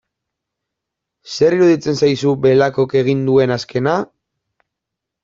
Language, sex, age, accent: Basque, male, 19-29, Mendebalekoa (Araba, Bizkaia, Gipuzkoako mendebaleko herri batzuk)